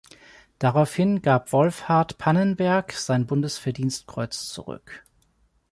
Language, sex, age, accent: German, male, 40-49, Deutschland Deutsch